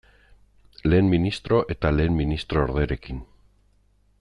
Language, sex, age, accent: Basque, male, 50-59, Erdialdekoa edo Nafarra (Gipuzkoa, Nafarroa)